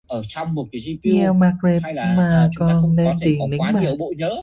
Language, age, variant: Vietnamese, 19-29, Hà Nội